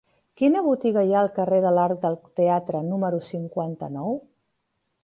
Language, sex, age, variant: Catalan, female, 40-49, Central